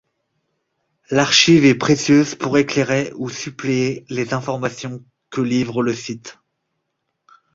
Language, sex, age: French, male, 30-39